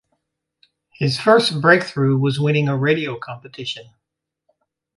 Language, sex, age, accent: English, male, 50-59, United States English